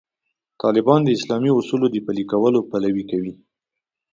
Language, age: Pashto, 30-39